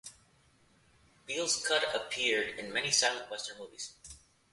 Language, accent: English, United States English